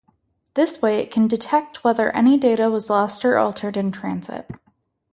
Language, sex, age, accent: English, female, 19-29, United States English